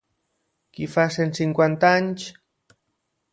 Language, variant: Catalan, Central